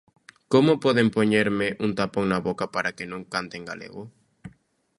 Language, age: Galician, 19-29